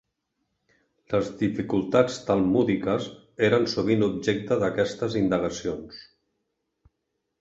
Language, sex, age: Catalan, male, 60-69